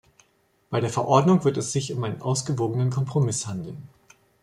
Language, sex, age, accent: German, male, 40-49, Deutschland Deutsch